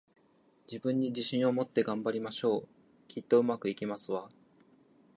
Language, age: Japanese, 19-29